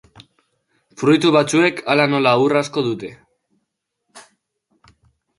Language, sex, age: Basque, male, under 19